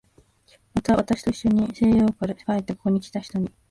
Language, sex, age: Japanese, female, 19-29